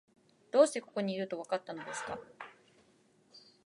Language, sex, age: Japanese, female, 19-29